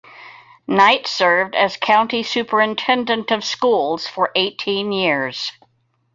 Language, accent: English, United States English